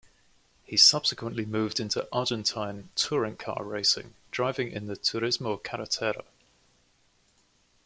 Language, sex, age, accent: English, male, 19-29, England English